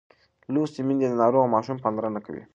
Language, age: Pashto, under 19